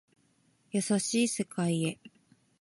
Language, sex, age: Japanese, female, 30-39